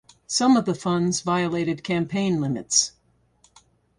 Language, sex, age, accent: English, female, 60-69, United States English